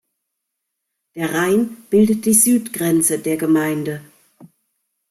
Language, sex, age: German, female, 50-59